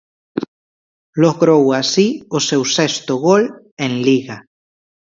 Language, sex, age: Galician, male, 19-29